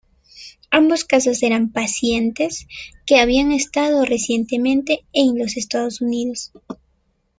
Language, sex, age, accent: Spanish, female, 19-29, América central